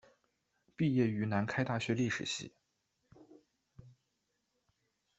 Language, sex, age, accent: Chinese, male, 19-29, 出生地：辽宁省